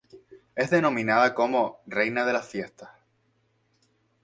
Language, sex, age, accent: Spanish, male, 19-29, España: Islas Canarias